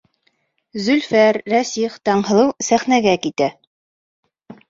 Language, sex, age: Bashkir, female, 19-29